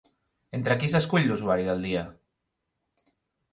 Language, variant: Catalan, Central